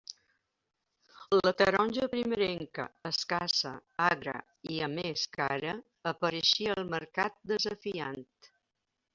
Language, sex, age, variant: Catalan, female, 60-69, Balear